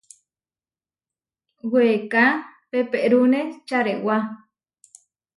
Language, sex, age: Huarijio, female, 30-39